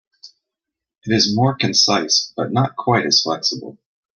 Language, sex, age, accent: English, male, 30-39, Canadian English